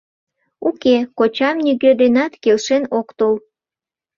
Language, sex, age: Mari, female, 19-29